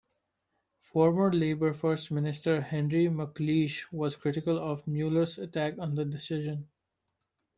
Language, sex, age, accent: English, male, 19-29, India and South Asia (India, Pakistan, Sri Lanka)